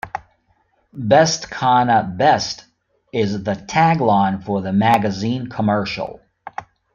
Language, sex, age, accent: English, male, 40-49, United States English